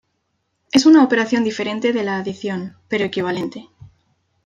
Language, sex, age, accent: Spanish, female, 19-29, España: Centro-Sur peninsular (Madrid, Toledo, Castilla-La Mancha)